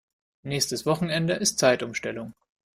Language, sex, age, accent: German, male, 30-39, Deutschland Deutsch